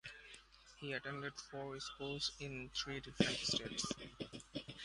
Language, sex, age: English, male, 19-29